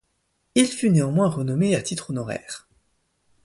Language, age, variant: French, 19-29, Français de métropole